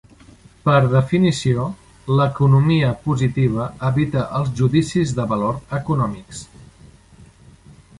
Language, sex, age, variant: Catalan, male, 50-59, Central